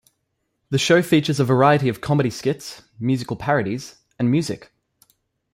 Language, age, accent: English, 19-29, Australian English